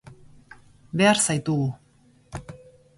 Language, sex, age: Basque, female, 40-49